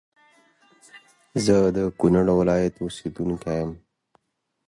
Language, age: English, 30-39